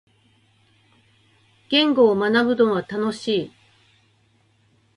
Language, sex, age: Japanese, female, 50-59